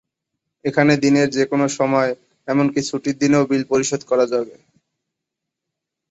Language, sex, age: Bengali, male, 19-29